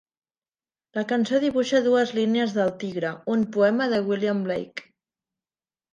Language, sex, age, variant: Catalan, female, 30-39, Central